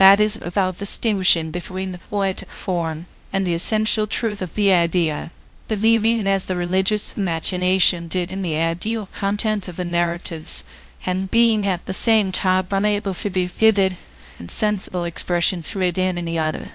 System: TTS, VITS